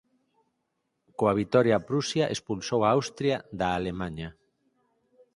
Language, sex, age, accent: Galician, male, 50-59, Central (gheada)